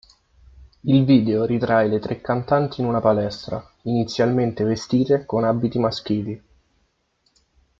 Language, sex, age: Italian, male, 19-29